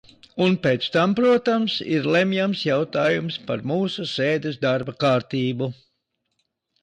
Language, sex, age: Latvian, male, 50-59